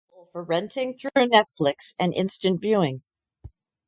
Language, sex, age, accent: English, female, 50-59, United States English